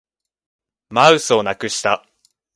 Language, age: Japanese, 19-29